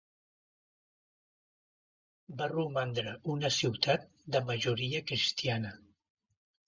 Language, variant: Catalan, Central